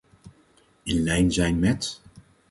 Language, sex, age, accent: Dutch, male, 40-49, Nederlands Nederlands